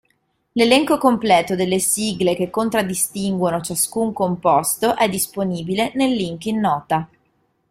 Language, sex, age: Italian, female, 30-39